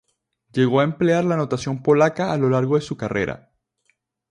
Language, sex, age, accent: Spanish, male, 19-29, Caribe: Cuba, Venezuela, Puerto Rico, República Dominicana, Panamá, Colombia caribeña, México caribeño, Costa del golfo de México